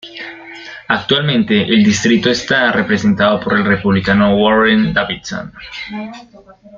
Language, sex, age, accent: Spanish, male, under 19, Andino-Pacífico: Colombia, Perú, Ecuador, oeste de Bolivia y Venezuela andina